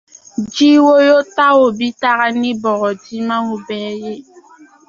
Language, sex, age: Dyula, female, 19-29